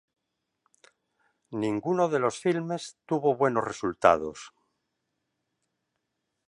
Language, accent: Spanish, España: Norte peninsular (Asturias, Castilla y León, Cantabria, País Vasco, Navarra, Aragón, La Rioja, Guadalajara, Cuenca)